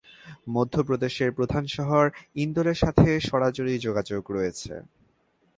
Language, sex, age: Bengali, male, 19-29